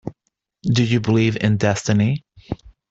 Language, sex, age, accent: English, male, 30-39, United States English